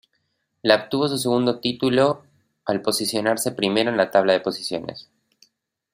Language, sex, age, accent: Spanish, male, 30-39, Rioplatense: Argentina, Uruguay, este de Bolivia, Paraguay